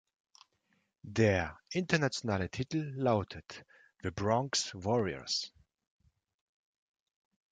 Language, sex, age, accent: German, male, 30-39, Russisch Deutsch